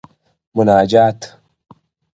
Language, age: Pashto, under 19